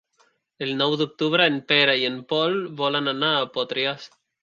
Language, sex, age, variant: Catalan, male, 19-29, Central